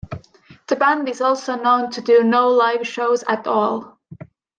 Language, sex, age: English, female, 19-29